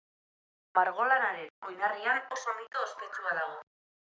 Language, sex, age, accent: Basque, female, 19-29, Mendebalekoa (Araba, Bizkaia, Gipuzkoako mendebaleko herri batzuk)